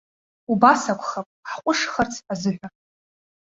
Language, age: Abkhazian, 19-29